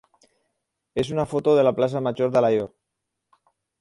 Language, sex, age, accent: Catalan, male, 50-59, valencià